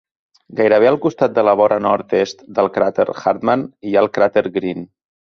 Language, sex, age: Catalan, male, 30-39